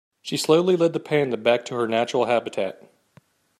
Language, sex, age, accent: English, male, 30-39, United States English